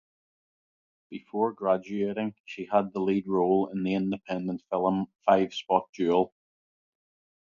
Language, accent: English, Northern Irish